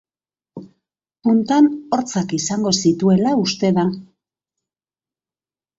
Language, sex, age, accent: Basque, female, 50-59, Mendebalekoa (Araba, Bizkaia, Gipuzkoako mendebaleko herri batzuk)